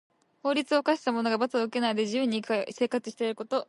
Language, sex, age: Japanese, female, 19-29